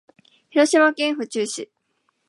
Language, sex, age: Japanese, female, 19-29